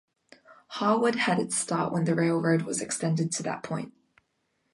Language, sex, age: English, female, 19-29